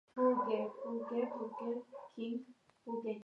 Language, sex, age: Georgian, female, under 19